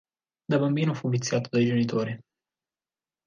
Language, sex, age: Italian, male, 19-29